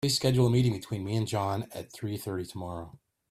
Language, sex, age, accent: English, male, 40-49, United States English